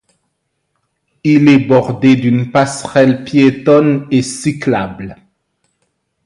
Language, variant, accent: French, Français d'Afrique subsaharienne et des îles africaines, Français de Madagascar